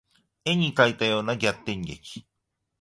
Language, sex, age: Japanese, male, 40-49